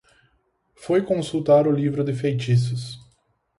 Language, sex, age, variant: Portuguese, male, 19-29, Portuguese (Brasil)